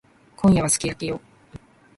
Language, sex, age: Japanese, female, 19-29